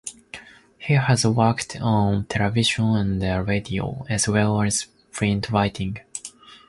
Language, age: English, 19-29